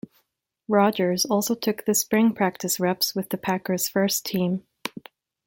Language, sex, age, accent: English, female, 19-29, Canadian English